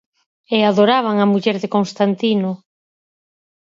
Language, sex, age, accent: Galician, female, 50-59, Central (gheada)